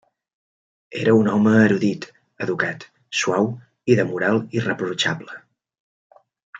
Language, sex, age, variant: Catalan, male, 30-39, Central